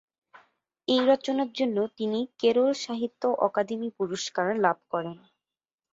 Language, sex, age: Bengali, female, 19-29